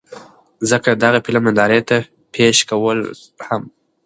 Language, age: Pashto, under 19